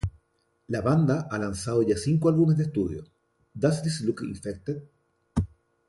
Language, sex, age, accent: Spanish, male, 40-49, Chileno: Chile, Cuyo